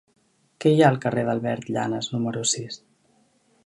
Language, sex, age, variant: Catalan, male, under 19, Central